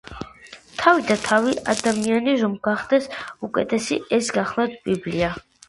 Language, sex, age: Georgian, female, 19-29